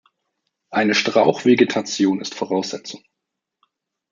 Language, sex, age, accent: German, male, 30-39, Deutschland Deutsch